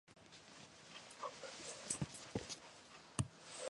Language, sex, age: English, female, under 19